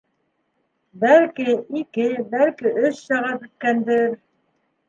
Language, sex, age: Bashkir, female, 60-69